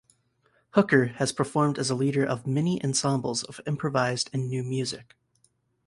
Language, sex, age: English, male, 19-29